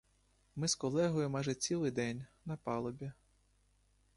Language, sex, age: Ukrainian, male, 19-29